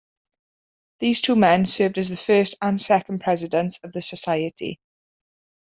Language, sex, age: English, female, 19-29